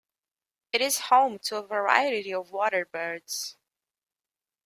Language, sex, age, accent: English, female, 19-29, Welsh English